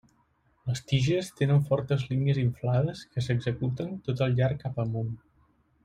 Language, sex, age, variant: Catalan, male, 19-29, Central